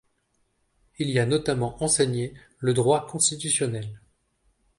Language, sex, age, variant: French, male, 30-39, Français de métropole